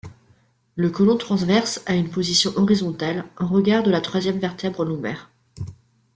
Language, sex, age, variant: French, female, 19-29, Français de métropole